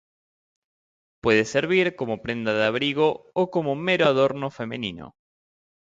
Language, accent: Spanish, Rioplatense: Argentina, Uruguay, este de Bolivia, Paraguay